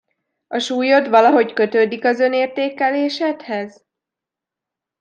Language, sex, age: Hungarian, female, 19-29